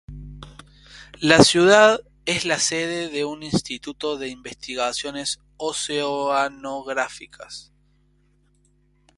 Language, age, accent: Spanish, 19-29, Rioplatense: Argentina, Uruguay, este de Bolivia, Paraguay